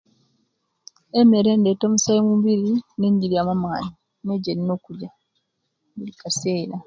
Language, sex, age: Kenyi, female, 19-29